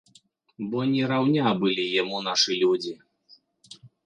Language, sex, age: Belarusian, male, 40-49